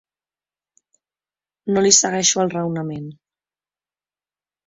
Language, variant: Catalan, Central